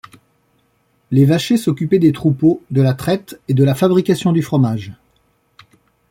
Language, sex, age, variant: French, male, 40-49, Français de métropole